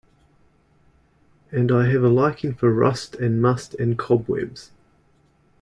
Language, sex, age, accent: English, male, 40-49, New Zealand English